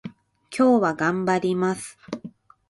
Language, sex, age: Japanese, female, 19-29